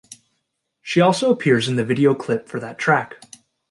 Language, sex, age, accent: English, male, 19-29, United States English